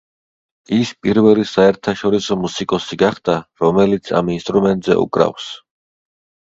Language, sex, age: Georgian, male, 30-39